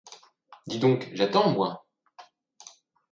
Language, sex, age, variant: French, male, 19-29, Français de métropole